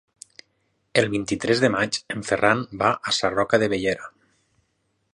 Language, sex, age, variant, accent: Catalan, male, 30-39, Nord-Occidental, Lleidatà